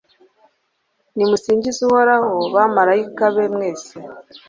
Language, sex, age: Kinyarwanda, female, 40-49